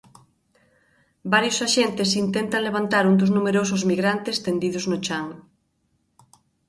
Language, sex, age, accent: Galician, female, 30-39, Normativo (estándar)